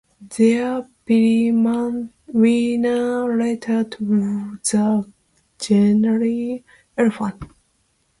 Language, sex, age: English, female, 30-39